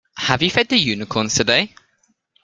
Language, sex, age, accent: English, male, under 19, England English